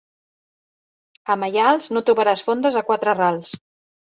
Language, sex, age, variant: Catalan, female, 50-59, Central